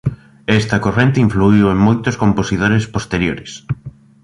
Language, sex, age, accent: Galician, male, 19-29, Normativo (estándar)